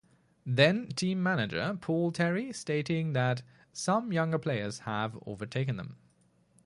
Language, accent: English, United States English; England English